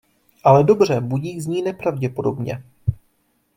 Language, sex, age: Czech, male, 30-39